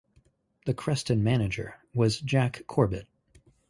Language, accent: English, United States English